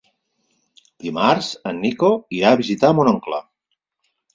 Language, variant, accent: Catalan, Central, Barceloní